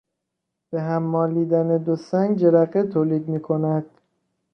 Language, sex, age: Persian, male, 19-29